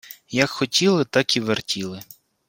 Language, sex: Ukrainian, male